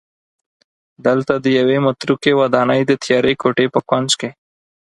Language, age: Pashto, 19-29